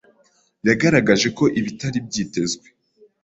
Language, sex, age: Kinyarwanda, female, 19-29